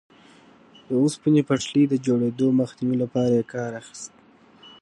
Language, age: Pashto, 19-29